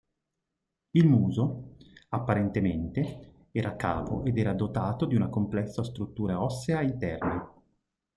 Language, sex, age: Italian, male, 50-59